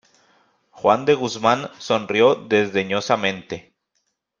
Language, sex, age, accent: Spanish, male, 30-39, México